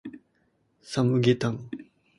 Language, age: Japanese, 19-29